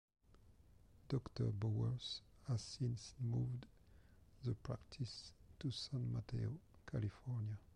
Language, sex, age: English, male, 40-49